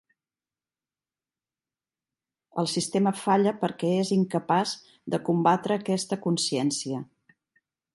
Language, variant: Catalan, Central